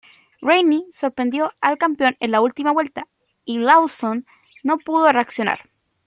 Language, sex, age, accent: Spanish, female, 19-29, Chileno: Chile, Cuyo